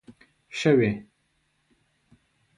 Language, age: Pashto, 30-39